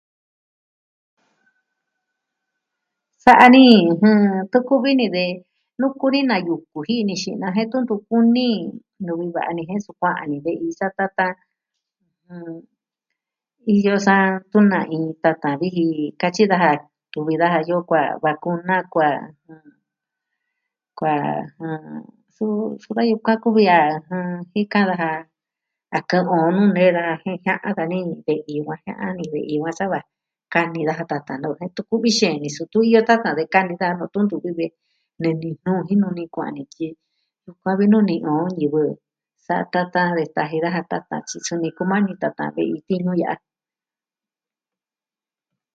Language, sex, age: Southwestern Tlaxiaco Mixtec, female, 60-69